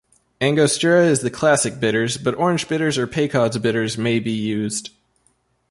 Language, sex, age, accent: English, male, 19-29, United States English